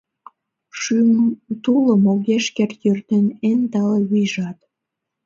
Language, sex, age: Mari, female, under 19